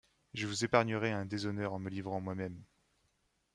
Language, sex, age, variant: French, male, 30-39, Français de métropole